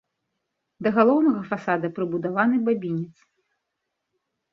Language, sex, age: Belarusian, female, 40-49